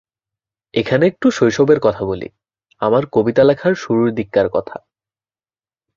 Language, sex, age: Bengali, male, under 19